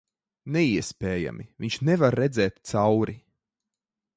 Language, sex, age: Latvian, male, 19-29